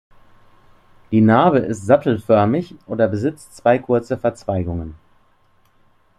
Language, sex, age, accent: German, male, 30-39, Deutschland Deutsch